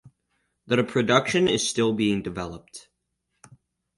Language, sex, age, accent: English, male, under 19, United States English